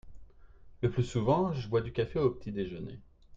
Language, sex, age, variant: French, male, 30-39, Français de métropole